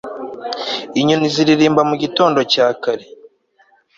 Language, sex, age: Kinyarwanda, male, 19-29